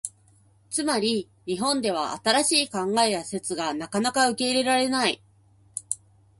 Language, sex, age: Japanese, female, 30-39